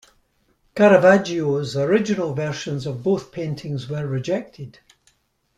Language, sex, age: English, male, 70-79